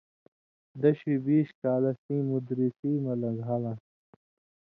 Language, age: Indus Kohistani, 19-29